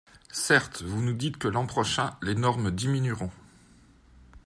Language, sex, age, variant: French, male, 50-59, Français de métropole